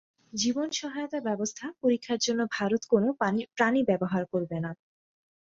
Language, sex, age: Bengali, female, 19-29